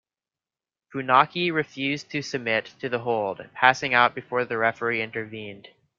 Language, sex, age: English, male, under 19